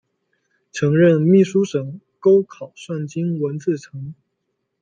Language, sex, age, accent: Chinese, male, 19-29, 出生地：河北省